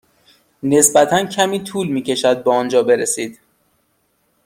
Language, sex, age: Persian, male, 19-29